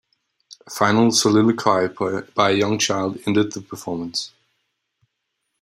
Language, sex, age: English, male, 19-29